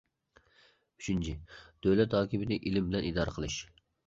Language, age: Uyghur, 30-39